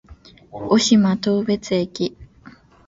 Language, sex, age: Japanese, female, 19-29